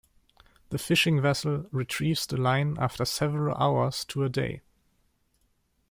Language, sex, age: English, male, 19-29